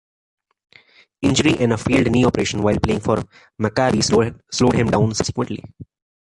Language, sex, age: English, male, 30-39